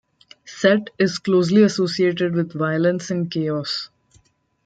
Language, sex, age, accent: English, female, 19-29, India and South Asia (India, Pakistan, Sri Lanka)